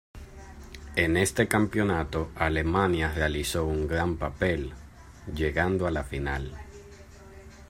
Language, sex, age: Spanish, male, 19-29